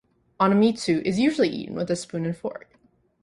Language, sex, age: English, female, 19-29